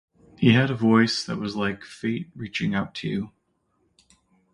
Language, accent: English, United States English